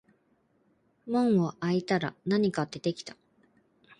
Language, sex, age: Japanese, female, 30-39